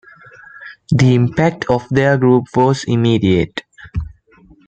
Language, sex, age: English, male, 19-29